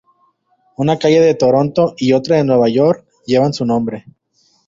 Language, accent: Spanish, México